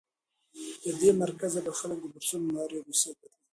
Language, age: Pashto, 30-39